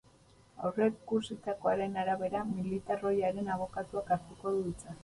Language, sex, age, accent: Basque, male, 40-49, Erdialdekoa edo Nafarra (Gipuzkoa, Nafarroa)